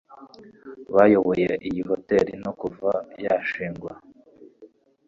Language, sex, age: Kinyarwanda, male, 19-29